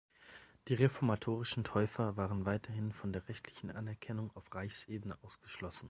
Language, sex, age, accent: German, male, 19-29, Deutschland Deutsch